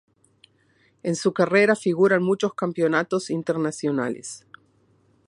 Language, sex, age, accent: Spanish, female, 50-59, Rioplatense: Argentina, Uruguay, este de Bolivia, Paraguay